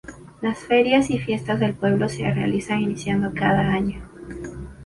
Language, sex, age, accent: Spanish, female, under 19, Andino-Pacífico: Colombia, Perú, Ecuador, oeste de Bolivia y Venezuela andina